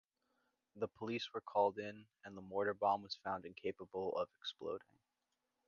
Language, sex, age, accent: English, male, 19-29, United States English